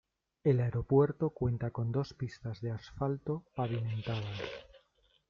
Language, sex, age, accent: Spanish, male, 40-49, España: Norte peninsular (Asturias, Castilla y León, Cantabria, País Vasco, Navarra, Aragón, La Rioja, Guadalajara, Cuenca)